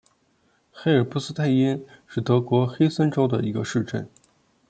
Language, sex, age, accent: Chinese, male, 30-39, 出生地：黑龙江省